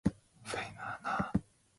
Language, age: English, 19-29